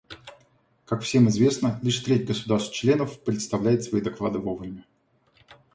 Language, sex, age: Russian, male, 40-49